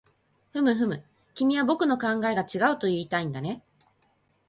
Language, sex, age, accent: Japanese, female, 40-49, 標準語